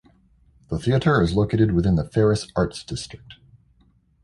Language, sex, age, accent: English, male, 19-29, United States English